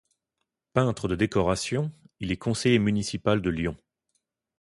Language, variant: French, Français de métropole